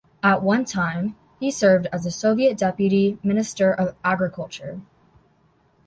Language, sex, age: English, female, under 19